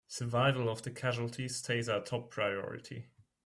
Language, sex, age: English, male, 19-29